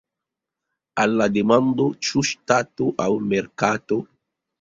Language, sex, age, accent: Esperanto, male, 30-39, Internacia